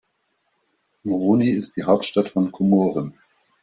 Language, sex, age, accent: German, male, 40-49, Deutschland Deutsch